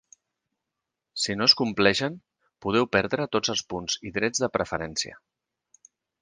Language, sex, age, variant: Catalan, male, 50-59, Central